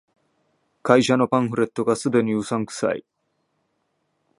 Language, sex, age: Japanese, male, 19-29